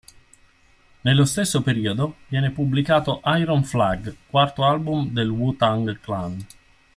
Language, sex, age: Italian, male, 50-59